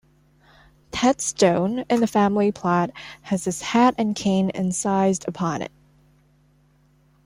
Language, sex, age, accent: English, female, 19-29, Hong Kong English